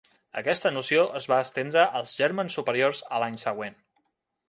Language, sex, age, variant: Catalan, male, 19-29, Central